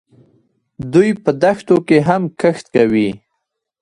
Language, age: Pashto, 19-29